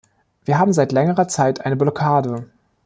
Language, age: German, 30-39